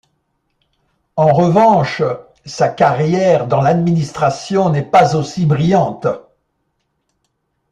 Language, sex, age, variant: French, male, 70-79, Français de métropole